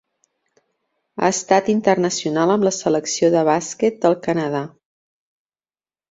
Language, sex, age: Catalan, female, 40-49